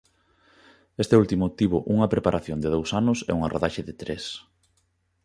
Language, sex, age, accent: Galician, male, 30-39, Normativo (estándar)